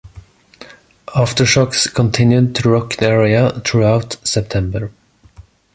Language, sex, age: English, male, 30-39